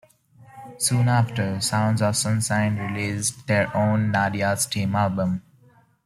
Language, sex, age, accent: English, male, 19-29, India and South Asia (India, Pakistan, Sri Lanka)